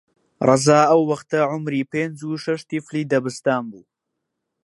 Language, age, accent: Central Kurdish, under 19, سۆرانی